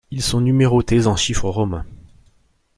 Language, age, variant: French, 30-39, Français de métropole